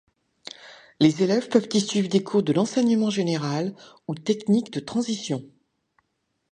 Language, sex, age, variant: French, female, 60-69, Français de métropole